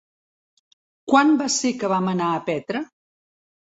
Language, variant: Catalan, Central